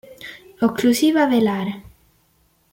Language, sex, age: Italian, male, 30-39